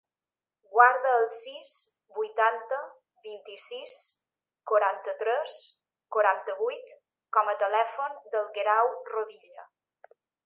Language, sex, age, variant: Catalan, female, 40-49, Balear